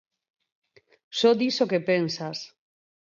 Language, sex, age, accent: Galician, female, 40-49, Normativo (estándar)